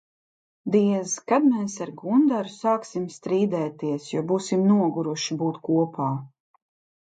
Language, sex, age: Latvian, female, 30-39